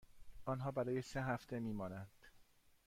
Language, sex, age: Persian, male, 40-49